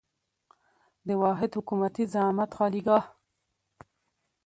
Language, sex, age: Pashto, female, 19-29